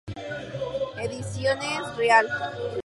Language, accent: Spanish, México